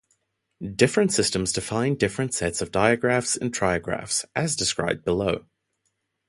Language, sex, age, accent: English, male, 19-29, Southern African (South Africa, Zimbabwe, Namibia)